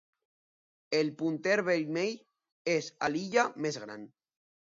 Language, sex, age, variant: Catalan, male, under 19, Alacantí